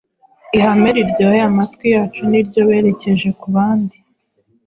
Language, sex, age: Kinyarwanda, female, 19-29